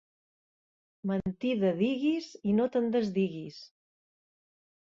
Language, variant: Catalan, Central